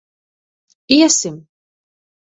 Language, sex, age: Latvian, female, 30-39